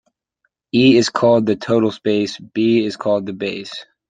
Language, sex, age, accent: English, male, 19-29, United States English